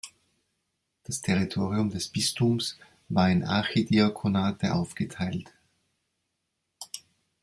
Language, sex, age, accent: German, male, 40-49, Österreichisches Deutsch